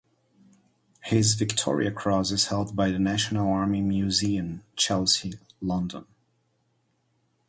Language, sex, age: English, male, 30-39